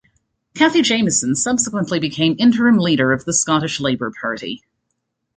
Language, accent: English, Canadian English